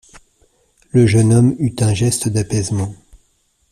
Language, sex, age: French, male, 30-39